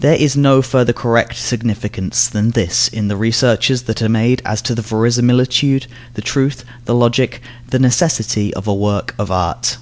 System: none